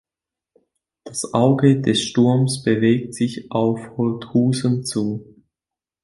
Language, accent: German, Schweizerdeutsch